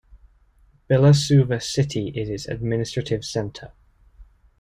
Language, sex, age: English, male, 30-39